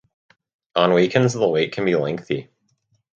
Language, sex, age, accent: English, male, under 19, United States English